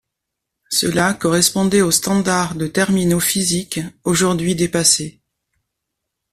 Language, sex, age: French, female, 60-69